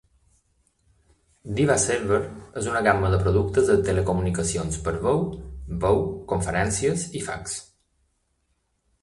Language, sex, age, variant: Catalan, male, 30-39, Balear